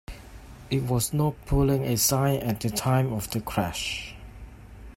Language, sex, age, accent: English, male, 30-39, Hong Kong English